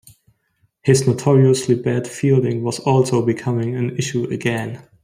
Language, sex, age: English, male, 19-29